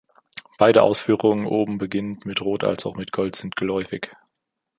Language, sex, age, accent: German, male, 19-29, Deutschland Deutsch